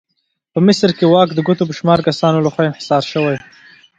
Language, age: Pashto, 19-29